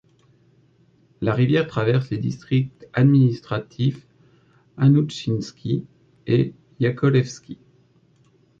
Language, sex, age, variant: French, male, 30-39, Français de métropole